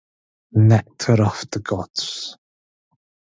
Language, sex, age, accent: English, male, 19-29, England English